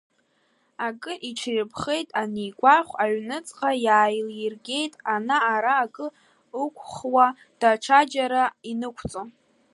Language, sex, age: Abkhazian, female, under 19